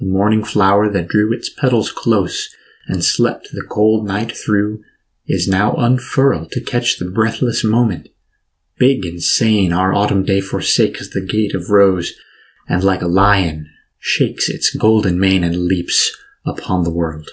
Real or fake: real